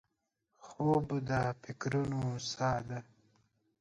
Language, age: Pashto, 19-29